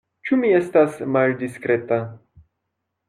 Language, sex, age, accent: Esperanto, male, 19-29, Internacia